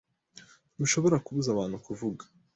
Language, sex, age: Kinyarwanda, male, 19-29